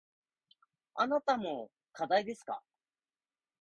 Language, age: Japanese, 19-29